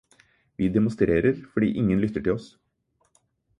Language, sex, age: Norwegian Bokmål, male, 30-39